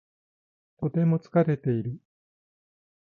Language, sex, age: Japanese, male, 60-69